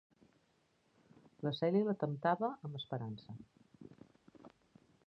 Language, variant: Catalan, Central